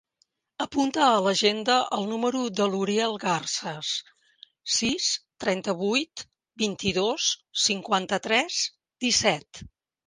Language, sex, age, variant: Catalan, female, 60-69, Central